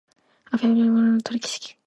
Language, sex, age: English, female, 19-29